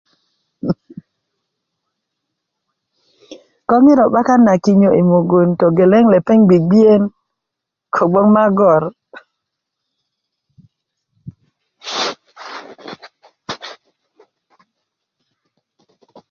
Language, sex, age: Kuku, female, 40-49